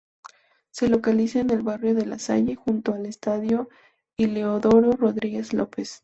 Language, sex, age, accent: Spanish, female, 19-29, México